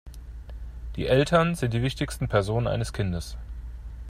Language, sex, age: German, male, 30-39